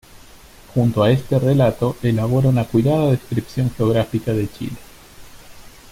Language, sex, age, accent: Spanish, male, 40-49, Rioplatense: Argentina, Uruguay, este de Bolivia, Paraguay